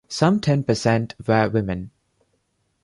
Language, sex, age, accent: English, male, 19-29, India and South Asia (India, Pakistan, Sri Lanka)